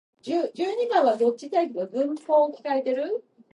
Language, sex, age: English, female, under 19